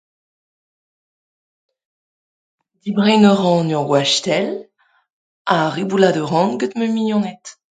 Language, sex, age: Breton, female, 40-49